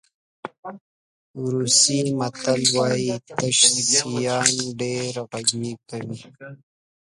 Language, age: Pashto, 19-29